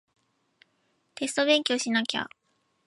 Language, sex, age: Japanese, female, 19-29